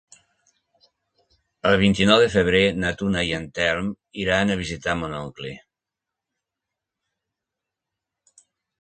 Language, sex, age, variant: Catalan, male, 60-69, Nord-Occidental